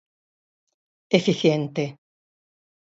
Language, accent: Galician, Normativo (estándar)